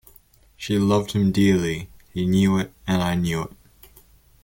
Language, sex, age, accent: English, male, under 19, Australian English